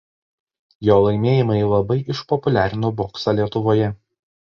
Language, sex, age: Lithuanian, male, 19-29